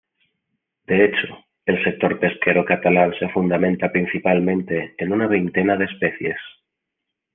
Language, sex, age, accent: Spanish, male, 30-39, España: Centro-Sur peninsular (Madrid, Toledo, Castilla-La Mancha)